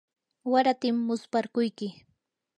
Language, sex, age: Yanahuanca Pasco Quechua, female, 19-29